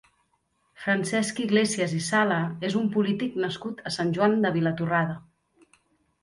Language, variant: Catalan, Central